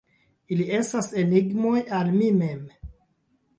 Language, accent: Esperanto, Internacia